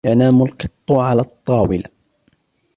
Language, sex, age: Arabic, male, 19-29